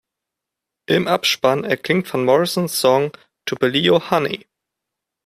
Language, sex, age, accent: German, male, 30-39, Deutschland Deutsch